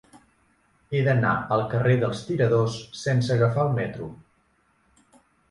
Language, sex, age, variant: Catalan, male, 40-49, Central